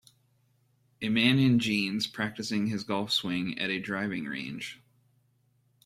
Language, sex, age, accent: English, male, 30-39, United States English